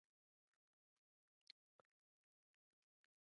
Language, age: Pashto, 30-39